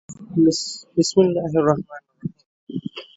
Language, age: Pashto, 19-29